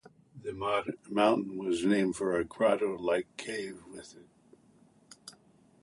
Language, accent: English, Canadian English